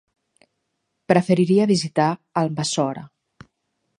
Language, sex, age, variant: Catalan, female, 40-49, Central